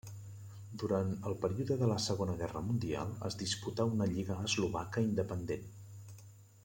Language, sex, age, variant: Catalan, male, 50-59, Central